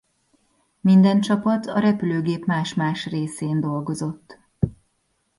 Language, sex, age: Hungarian, female, 40-49